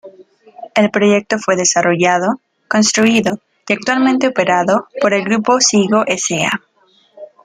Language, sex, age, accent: Spanish, female, under 19, Andino-Pacífico: Colombia, Perú, Ecuador, oeste de Bolivia y Venezuela andina